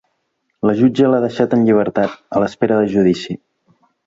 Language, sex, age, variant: Catalan, male, 19-29, Central